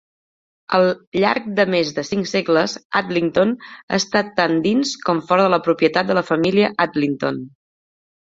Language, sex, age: Catalan, female, 30-39